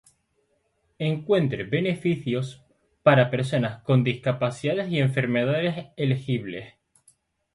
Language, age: Spanish, 19-29